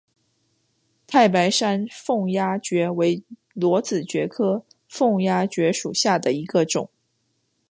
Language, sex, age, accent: Chinese, female, 30-39, 出生地：广东省